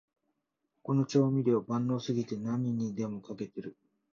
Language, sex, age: Japanese, male, 19-29